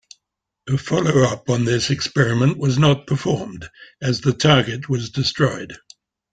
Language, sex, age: English, male, 80-89